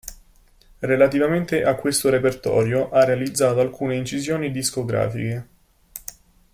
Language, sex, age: Italian, male, 19-29